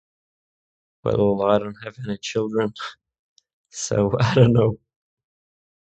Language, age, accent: English, 19-29, Czech